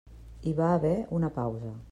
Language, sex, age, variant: Catalan, female, 50-59, Central